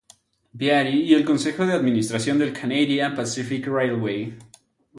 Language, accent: Spanish, México